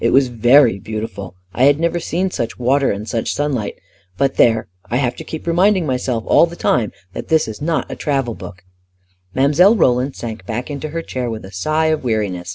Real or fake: real